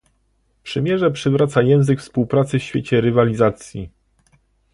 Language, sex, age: Polish, male, 30-39